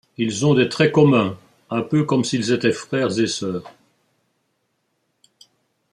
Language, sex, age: French, male, 80-89